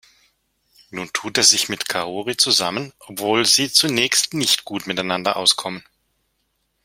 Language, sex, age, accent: German, male, 50-59, Deutschland Deutsch